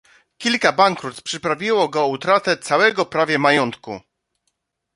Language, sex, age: Polish, male, 40-49